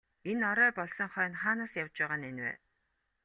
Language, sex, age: Mongolian, female, 30-39